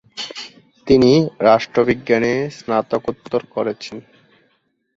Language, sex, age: Bengali, male, 19-29